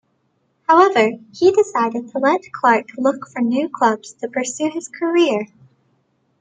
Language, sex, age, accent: English, female, 19-29, United States English